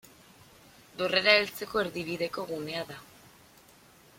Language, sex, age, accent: Basque, female, 19-29, Erdialdekoa edo Nafarra (Gipuzkoa, Nafarroa)